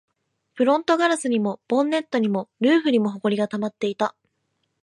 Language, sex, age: Japanese, female, 19-29